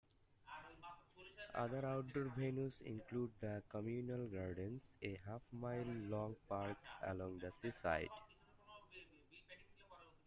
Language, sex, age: English, male, 19-29